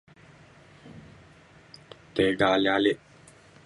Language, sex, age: Mainstream Kenyah, female, 19-29